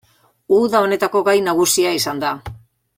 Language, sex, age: Basque, female, 60-69